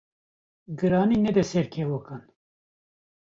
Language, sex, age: Kurdish, male, 50-59